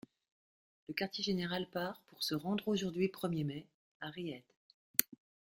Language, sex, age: French, female, 50-59